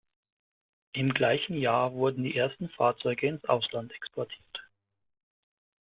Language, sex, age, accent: German, male, 40-49, Deutschland Deutsch